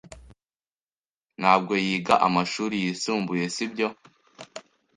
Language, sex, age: Kinyarwanda, male, under 19